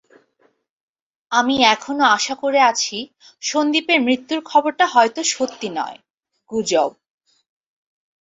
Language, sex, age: Bengali, female, 19-29